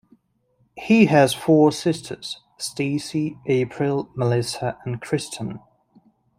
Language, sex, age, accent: English, male, 19-29, England English